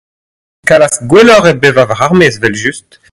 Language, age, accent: Breton, 30-39, Kerneveg; Leoneg